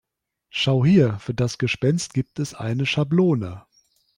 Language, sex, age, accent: German, male, 30-39, Deutschland Deutsch